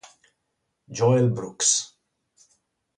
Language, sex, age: Italian, male, 30-39